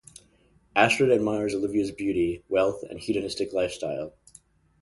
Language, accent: English, United States English